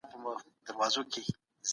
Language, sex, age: Pashto, female, 30-39